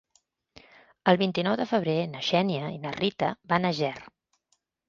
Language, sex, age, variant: Catalan, female, 50-59, Central